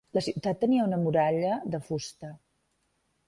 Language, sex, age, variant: Catalan, female, 40-49, Balear